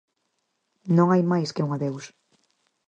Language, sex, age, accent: Galician, female, 19-29, Central (gheada)